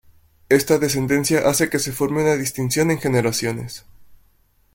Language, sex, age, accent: Spanish, male, 19-29, México